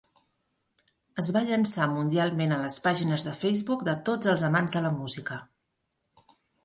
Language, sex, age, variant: Catalan, female, 40-49, Central